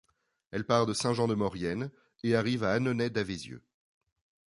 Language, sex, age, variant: French, male, 40-49, Français de métropole